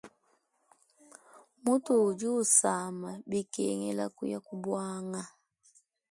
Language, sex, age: Luba-Lulua, female, 19-29